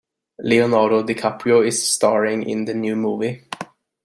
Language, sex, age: English, male, 19-29